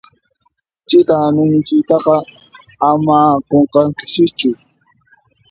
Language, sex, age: Puno Quechua, male, 30-39